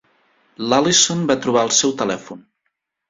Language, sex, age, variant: Catalan, male, 30-39, Central